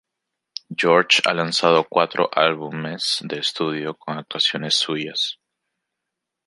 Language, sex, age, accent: Spanish, male, 19-29, Andino-Pacífico: Colombia, Perú, Ecuador, oeste de Bolivia y Venezuela andina